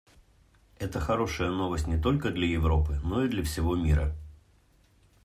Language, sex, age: Russian, male, 40-49